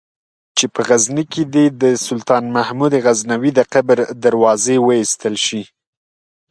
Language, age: Pashto, 19-29